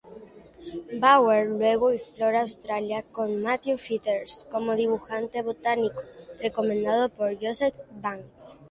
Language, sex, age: Spanish, female, under 19